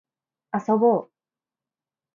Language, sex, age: Japanese, female, 19-29